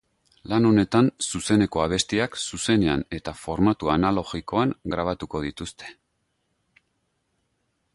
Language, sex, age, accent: Basque, male, 40-49, Mendebalekoa (Araba, Bizkaia, Gipuzkoako mendebaleko herri batzuk)